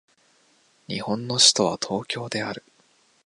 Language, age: Japanese, 19-29